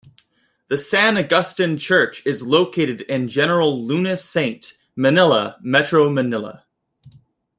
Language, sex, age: English, male, 19-29